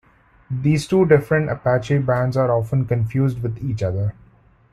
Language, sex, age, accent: English, male, 30-39, India and South Asia (India, Pakistan, Sri Lanka)